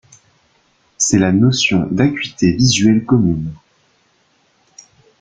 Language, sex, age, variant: French, male, 19-29, Français de métropole